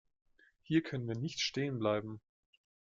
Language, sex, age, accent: German, male, 19-29, Deutschland Deutsch